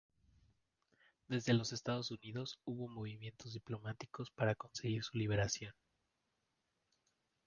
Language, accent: Spanish, México